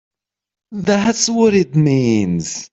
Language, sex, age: English, male, 30-39